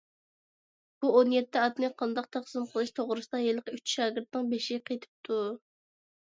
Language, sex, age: Uyghur, female, under 19